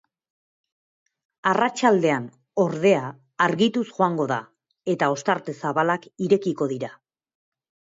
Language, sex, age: Basque, female, 30-39